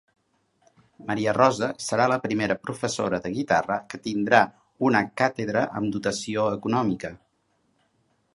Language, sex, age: Catalan, male, 60-69